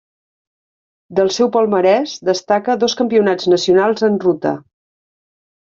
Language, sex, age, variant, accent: Catalan, female, 50-59, Central, central